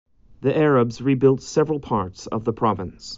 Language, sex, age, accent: English, male, 30-39, Canadian English